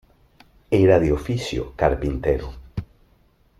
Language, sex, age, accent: Spanish, male, 40-49, Caribe: Cuba, Venezuela, Puerto Rico, República Dominicana, Panamá, Colombia caribeña, México caribeño, Costa del golfo de México